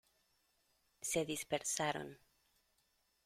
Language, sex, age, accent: Spanish, female, 40-49, México